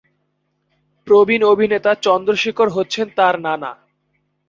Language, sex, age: Bengali, male, 19-29